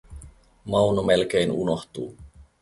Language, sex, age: Finnish, male, 30-39